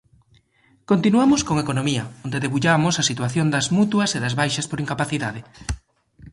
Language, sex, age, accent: Galician, male, 19-29, Normativo (estándar)